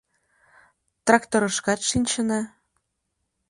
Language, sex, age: Mari, female, 19-29